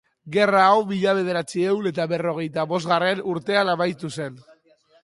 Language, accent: Basque, Mendebalekoa (Araba, Bizkaia, Gipuzkoako mendebaleko herri batzuk)